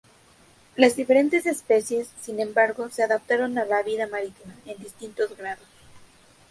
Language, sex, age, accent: Spanish, female, 19-29, México